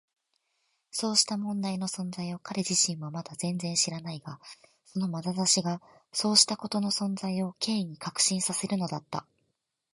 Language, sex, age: Japanese, female, 19-29